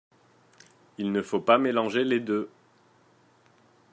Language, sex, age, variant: French, male, 30-39, Français de métropole